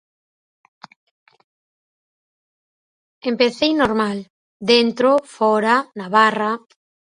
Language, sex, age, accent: Galician, female, 40-49, Normativo (estándar)